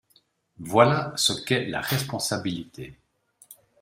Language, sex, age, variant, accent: French, male, 50-59, Français d'Europe, Français de Suisse